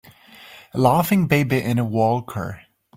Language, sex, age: English, male, 30-39